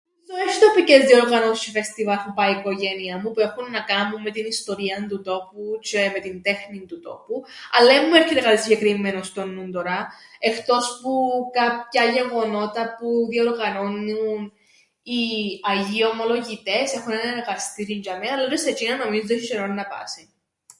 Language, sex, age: Greek, female, 19-29